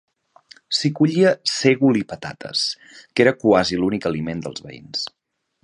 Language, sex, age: Catalan, male, 19-29